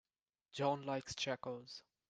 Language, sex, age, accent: English, male, under 19, India and South Asia (India, Pakistan, Sri Lanka)